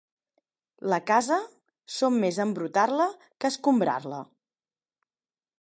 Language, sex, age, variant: Catalan, female, 40-49, Central